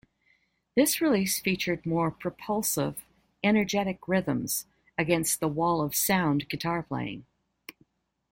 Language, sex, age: English, female, 50-59